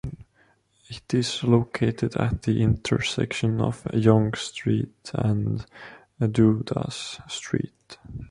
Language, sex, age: English, male, 19-29